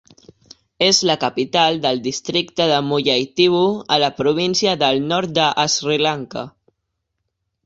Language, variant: Catalan, Central